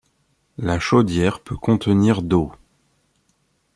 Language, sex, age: French, male, 30-39